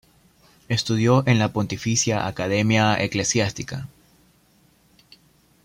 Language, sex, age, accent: Spanish, male, 19-29, Andino-Pacífico: Colombia, Perú, Ecuador, oeste de Bolivia y Venezuela andina